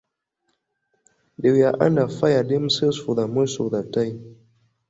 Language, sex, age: English, male, 19-29